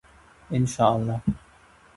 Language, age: Pashto, 19-29